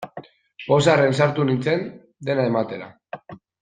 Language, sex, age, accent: Basque, male, under 19, Mendebalekoa (Araba, Bizkaia, Gipuzkoako mendebaleko herri batzuk)